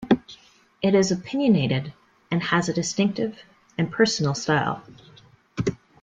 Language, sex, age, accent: English, female, 19-29, Canadian English